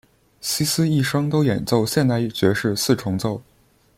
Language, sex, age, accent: Chinese, male, under 19, 出生地：北京市